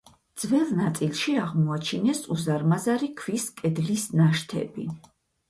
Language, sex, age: Georgian, female, 50-59